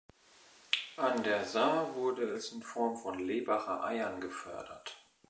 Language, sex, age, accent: German, male, 30-39, Deutschland Deutsch